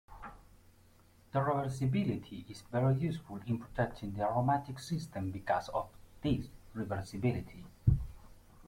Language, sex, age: English, male, 30-39